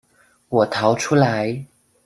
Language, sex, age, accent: Chinese, female, 19-29, 出生地：宜蘭縣